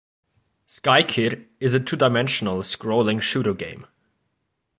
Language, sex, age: English, male, under 19